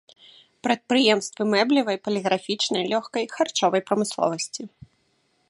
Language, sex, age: Belarusian, female, 19-29